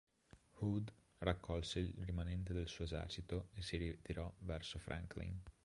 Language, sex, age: Italian, male, 30-39